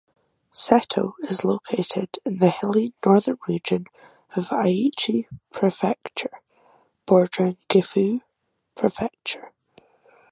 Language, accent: English, Scottish English